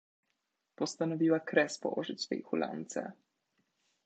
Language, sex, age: Polish, male, 19-29